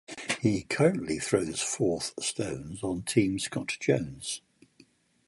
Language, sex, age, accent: English, male, 70-79, England English